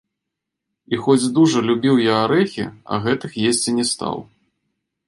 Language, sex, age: Belarusian, male, 30-39